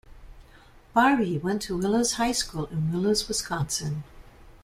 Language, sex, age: English, female, 40-49